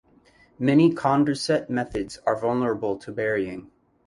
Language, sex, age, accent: English, male, 19-29, United States English